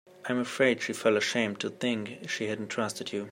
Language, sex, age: English, male, 19-29